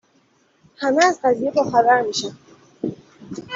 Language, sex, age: Persian, female, 19-29